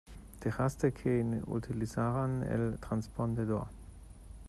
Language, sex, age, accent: Spanish, male, 40-49, España: Norte peninsular (Asturias, Castilla y León, Cantabria, País Vasco, Navarra, Aragón, La Rioja, Guadalajara, Cuenca)